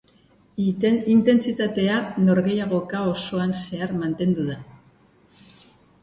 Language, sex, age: Basque, female, 50-59